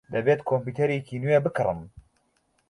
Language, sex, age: Central Kurdish, male, 19-29